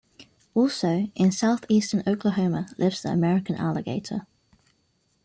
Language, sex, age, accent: English, female, 19-29, England English